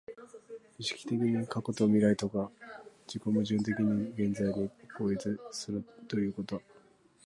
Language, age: Japanese, 19-29